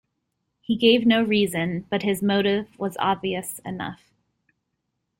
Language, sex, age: English, female, 30-39